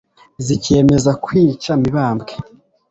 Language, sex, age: Kinyarwanda, male, 19-29